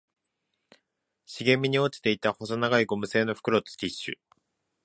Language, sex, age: Japanese, male, 19-29